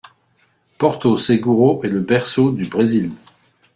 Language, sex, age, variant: French, male, 50-59, Français de métropole